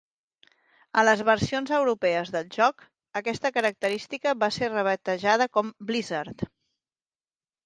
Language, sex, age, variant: Catalan, female, 50-59, Central